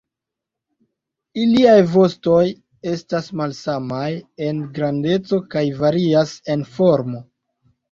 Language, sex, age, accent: Esperanto, male, 19-29, Internacia